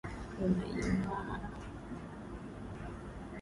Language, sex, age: Swahili, female, 19-29